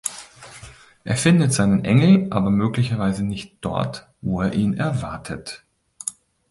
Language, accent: German, Deutschland Deutsch